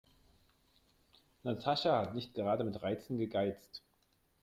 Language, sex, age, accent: German, male, 19-29, Deutschland Deutsch